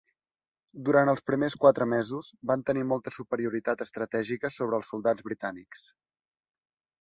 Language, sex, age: Catalan, male, 19-29